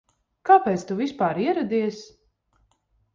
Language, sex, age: Latvian, female, 30-39